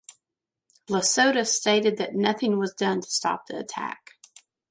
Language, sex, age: English, female, 40-49